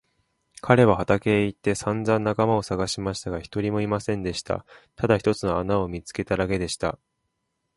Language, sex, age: Japanese, male, 19-29